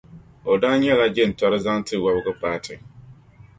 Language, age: Dagbani, 30-39